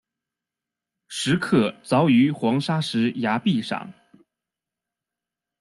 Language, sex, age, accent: Chinese, male, 30-39, 出生地：北京市